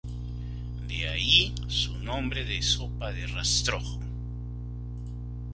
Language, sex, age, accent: Spanish, male, 30-39, Andino-Pacífico: Colombia, Perú, Ecuador, oeste de Bolivia y Venezuela andina